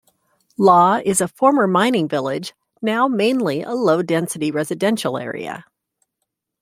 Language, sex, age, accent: English, female, 50-59, United States English